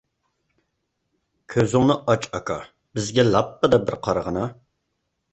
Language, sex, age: Uyghur, male, 19-29